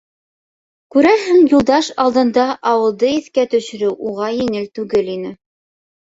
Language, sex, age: Bashkir, female, 19-29